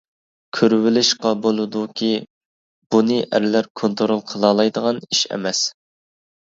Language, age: Uyghur, 19-29